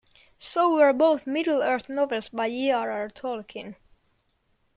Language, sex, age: English, male, under 19